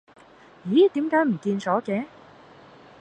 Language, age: Cantonese, 19-29